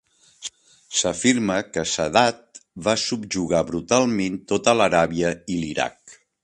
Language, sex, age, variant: Catalan, male, 60-69, Central